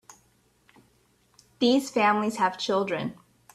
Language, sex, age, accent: English, female, 40-49, United States English